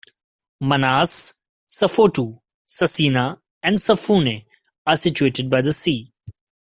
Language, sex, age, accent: English, male, 19-29, India and South Asia (India, Pakistan, Sri Lanka)